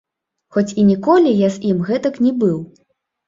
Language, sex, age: Belarusian, female, 30-39